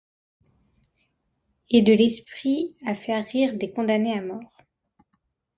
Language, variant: French, Français de métropole